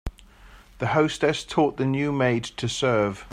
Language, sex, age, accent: English, male, 50-59, England English